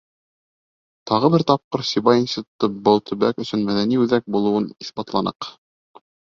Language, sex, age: Bashkir, male, 19-29